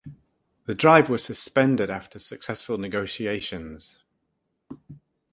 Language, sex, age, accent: English, male, 60-69, England English